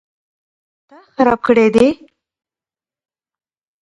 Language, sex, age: Pashto, female, 19-29